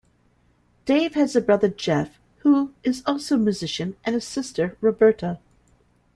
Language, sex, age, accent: English, female, 50-59, United States English